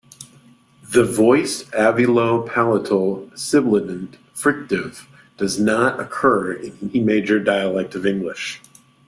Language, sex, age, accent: English, male, 30-39, United States English